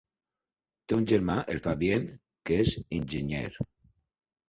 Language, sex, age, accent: Catalan, male, 50-59, valencià